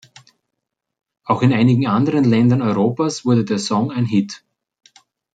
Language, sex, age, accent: German, male, 40-49, Österreichisches Deutsch